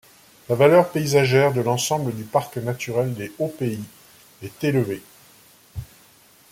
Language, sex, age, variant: French, male, 50-59, Français de métropole